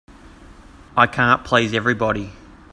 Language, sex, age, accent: English, male, 19-29, Australian English